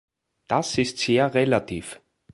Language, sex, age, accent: German, male, 40-49, Österreichisches Deutsch